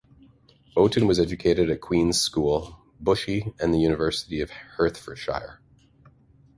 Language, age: English, 40-49